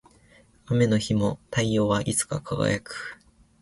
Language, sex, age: Japanese, male, under 19